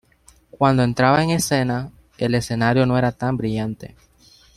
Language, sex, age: Spanish, male, 19-29